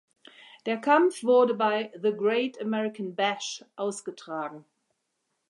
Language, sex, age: German, female, 60-69